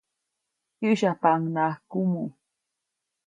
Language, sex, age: Copainalá Zoque, female, 19-29